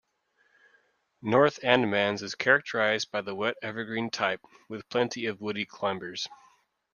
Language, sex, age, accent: English, male, 30-39, United States English